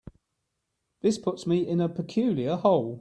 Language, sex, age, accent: English, male, 60-69, England English